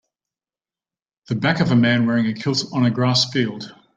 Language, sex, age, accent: English, male, 40-49, Australian English